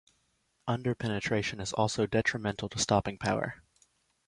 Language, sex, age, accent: English, male, 19-29, United States English